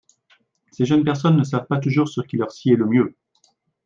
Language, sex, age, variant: French, male, 40-49, Français de métropole